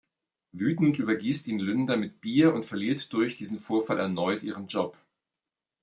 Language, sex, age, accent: German, male, 40-49, Deutschland Deutsch